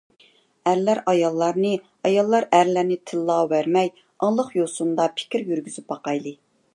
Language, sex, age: Uyghur, female, 30-39